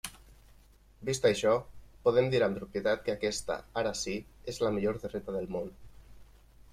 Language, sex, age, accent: Catalan, male, 30-39, valencià